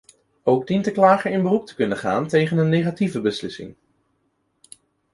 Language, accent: Dutch, Nederlands Nederlands